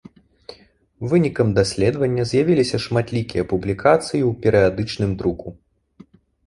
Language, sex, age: Belarusian, male, 30-39